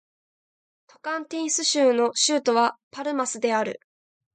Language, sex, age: Japanese, female, 19-29